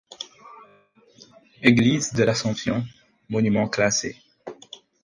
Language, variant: French, Français d'Afrique subsaharienne et des îles africaines